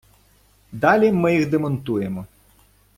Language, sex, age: Ukrainian, male, 40-49